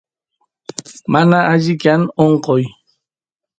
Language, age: Santiago del Estero Quichua, 40-49